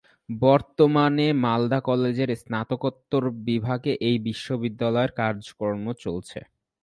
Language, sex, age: Bengali, male, 19-29